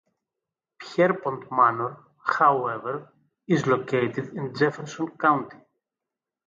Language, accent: English, Greek